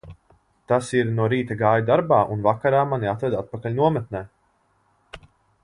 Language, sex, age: Latvian, male, 19-29